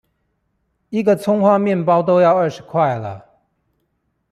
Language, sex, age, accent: Chinese, male, 40-49, 出生地：臺北市